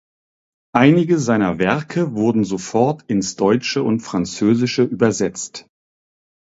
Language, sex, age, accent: German, male, 50-59, Deutschland Deutsch